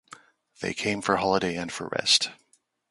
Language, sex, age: English, male, 40-49